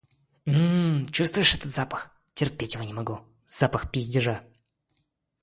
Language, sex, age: Russian, male, 19-29